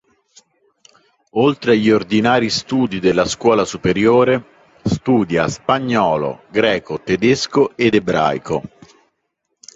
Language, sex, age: Italian, male, 40-49